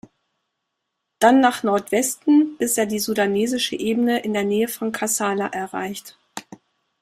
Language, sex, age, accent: German, female, 40-49, Deutschland Deutsch